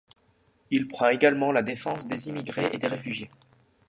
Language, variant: French, Français de métropole